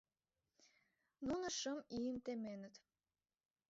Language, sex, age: Mari, female, under 19